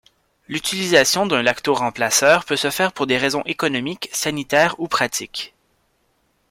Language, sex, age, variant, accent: French, male, 19-29, Français d'Amérique du Nord, Français du Canada